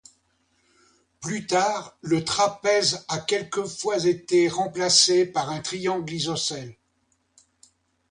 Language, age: French, 70-79